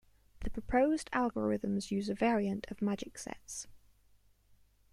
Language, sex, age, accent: English, female, 19-29, England English